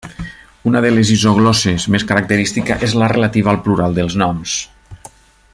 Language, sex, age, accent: Catalan, male, 40-49, valencià